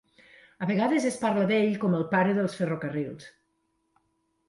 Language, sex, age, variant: Catalan, female, 40-49, Nord-Occidental